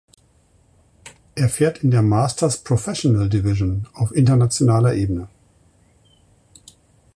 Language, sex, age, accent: German, male, 60-69, Deutschland Deutsch